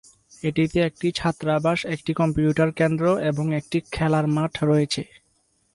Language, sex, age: Bengali, male, 19-29